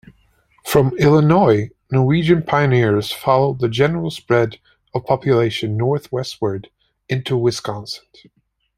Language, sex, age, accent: English, male, 40-49, United States English